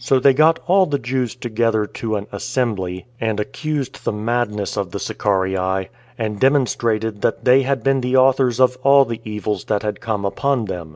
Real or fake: real